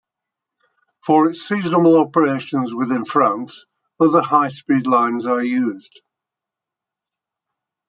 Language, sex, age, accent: English, male, 70-79, England English